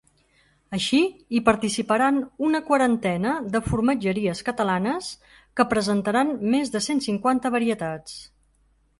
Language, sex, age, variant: Catalan, female, 40-49, Central